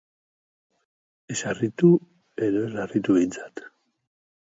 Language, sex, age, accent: Basque, male, 60-69, Mendebalekoa (Araba, Bizkaia, Gipuzkoako mendebaleko herri batzuk)